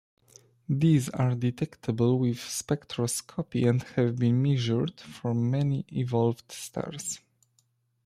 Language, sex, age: English, male, 19-29